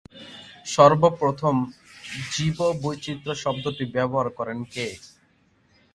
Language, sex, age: Bengali, male, 19-29